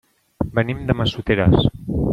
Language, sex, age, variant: Catalan, male, 40-49, Central